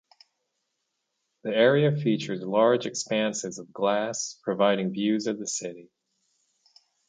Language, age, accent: English, 30-39, United States English